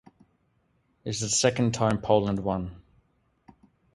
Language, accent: English, Australian English